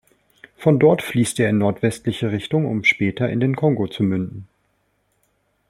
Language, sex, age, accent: German, male, 30-39, Deutschland Deutsch